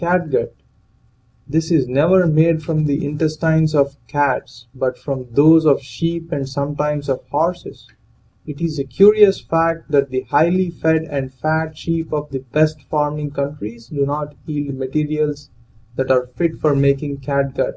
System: none